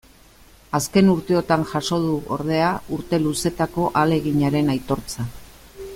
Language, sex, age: Basque, female, 50-59